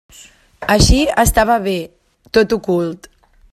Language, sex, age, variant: Catalan, female, 19-29, Central